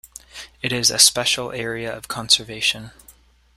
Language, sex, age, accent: English, male, 19-29, United States English